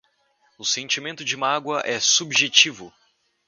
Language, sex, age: Portuguese, male, under 19